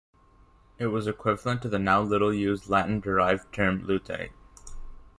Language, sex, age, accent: English, male, under 19, United States English